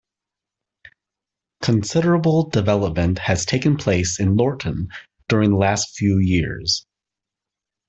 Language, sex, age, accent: English, male, 30-39, United States English